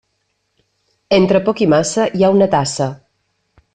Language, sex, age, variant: Catalan, female, 30-39, Central